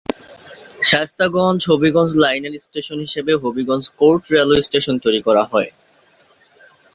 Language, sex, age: Bengali, male, 19-29